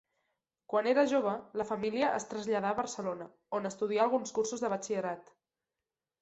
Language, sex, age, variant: Catalan, female, 19-29, Central